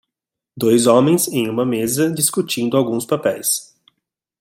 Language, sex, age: Portuguese, male, 19-29